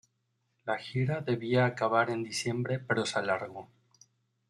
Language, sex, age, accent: Spanish, male, 30-39, México